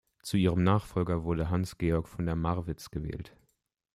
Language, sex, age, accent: German, male, 19-29, Deutschland Deutsch